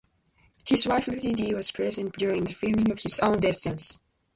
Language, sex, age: English, female, 19-29